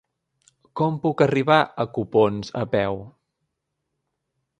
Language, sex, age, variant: Catalan, male, 19-29, Central